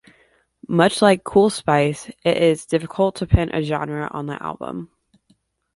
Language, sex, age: English, female, 19-29